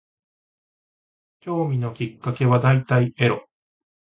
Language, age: Japanese, 40-49